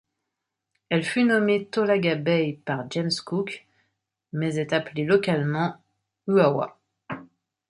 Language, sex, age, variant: French, female, 40-49, Français de métropole